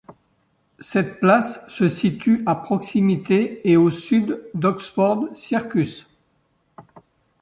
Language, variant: French, Français de métropole